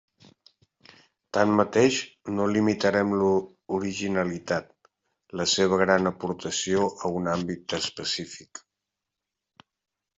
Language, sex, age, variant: Catalan, male, 40-49, Central